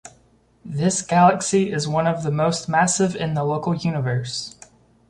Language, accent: English, United States English